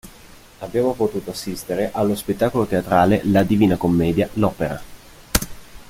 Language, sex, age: Italian, male, 19-29